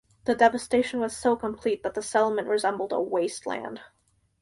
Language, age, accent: English, under 19, Canadian English